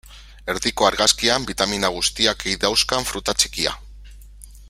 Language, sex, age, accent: Basque, male, 30-39, Mendebalekoa (Araba, Bizkaia, Gipuzkoako mendebaleko herri batzuk)